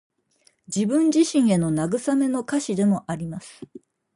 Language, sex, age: Japanese, female, 60-69